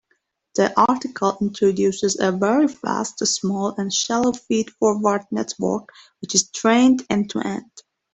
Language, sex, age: English, female, 19-29